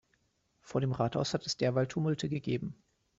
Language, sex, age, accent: German, male, 19-29, Deutschland Deutsch